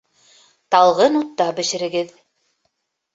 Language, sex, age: Bashkir, female, 30-39